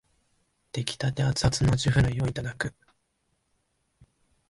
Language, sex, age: Japanese, male, 19-29